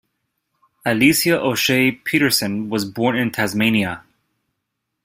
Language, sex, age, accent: English, male, 30-39, United States English